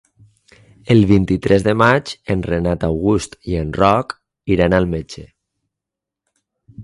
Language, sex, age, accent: Catalan, male, 40-49, valencià